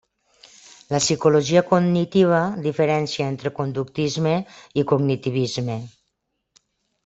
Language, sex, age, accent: Catalan, female, 40-49, valencià